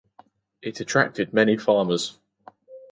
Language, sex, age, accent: English, male, under 19, England English